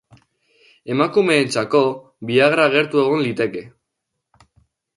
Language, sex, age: Basque, male, under 19